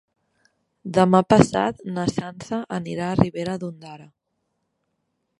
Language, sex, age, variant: Catalan, female, 19-29, Central